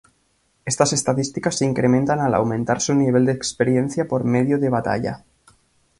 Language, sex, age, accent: Spanish, male, 19-29, España: Centro-Sur peninsular (Madrid, Toledo, Castilla-La Mancha)